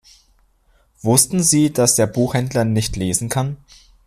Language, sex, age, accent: German, male, 19-29, Deutschland Deutsch